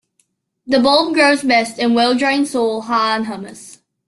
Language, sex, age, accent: English, male, 40-49, United States English